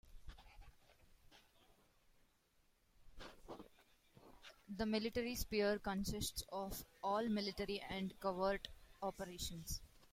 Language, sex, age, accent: English, female, 19-29, India and South Asia (India, Pakistan, Sri Lanka)